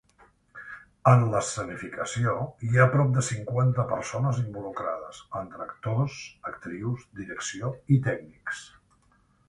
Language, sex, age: Catalan, male, 50-59